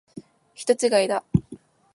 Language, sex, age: Japanese, female, 19-29